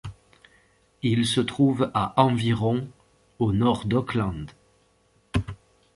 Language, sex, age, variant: French, male, 30-39, Français de métropole